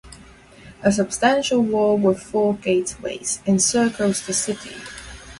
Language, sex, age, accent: English, female, 19-29, Hong Kong English